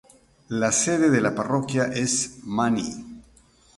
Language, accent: Spanish, Andino-Pacífico: Colombia, Perú, Ecuador, oeste de Bolivia y Venezuela andina